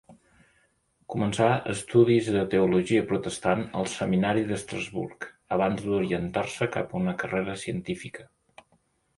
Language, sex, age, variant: Catalan, male, 50-59, Central